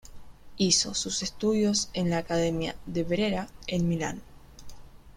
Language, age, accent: Spanish, under 19, Rioplatense: Argentina, Uruguay, este de Bolivia, Paraguay